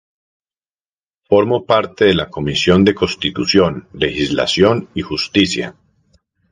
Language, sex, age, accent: Spanish, male, 40-49, Andino-Pacífico: Colombia, Perú, Ecuador, oeste de Bolivia y Venezuela andina